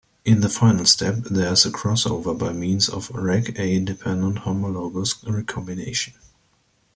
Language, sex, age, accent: English, male, 19-29, United States English